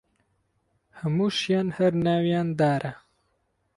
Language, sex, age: Central Kurdish, male, 19-29